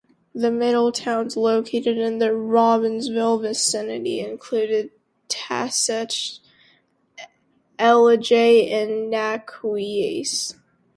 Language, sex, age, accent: English, female, under 19, United States English